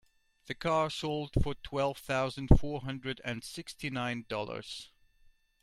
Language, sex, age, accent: English, male, 40-49, England English